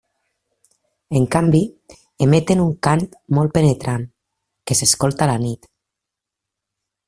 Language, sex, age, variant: Catalan, female, 40-49, Septentrional